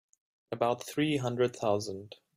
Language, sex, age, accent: English, male, 19-29, Southern African (South Africa, Zimbabwe, Namibia)